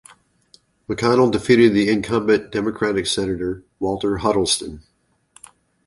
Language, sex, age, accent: English, male, 50-59, United States English